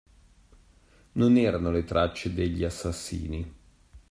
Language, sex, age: Italian, male, 30-39